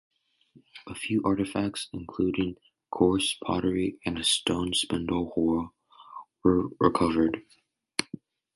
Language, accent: English, United States English